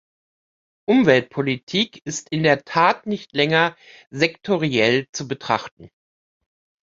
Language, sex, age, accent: German, female, 50-59, Deutschland Deutsch